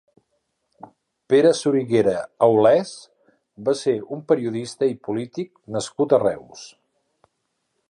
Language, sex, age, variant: Catalan, male, 50-59, Central